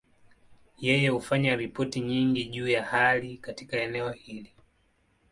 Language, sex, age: Swahili, male, 19-29